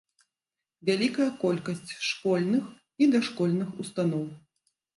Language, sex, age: Belarusian, female, 40-49